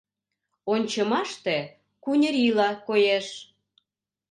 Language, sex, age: Mari, female, 40-49